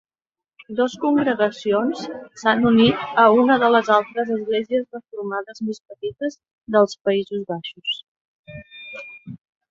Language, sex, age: Catalan, female, 40-49